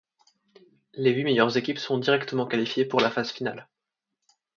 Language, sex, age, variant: French, male, 19-29, Français de métropole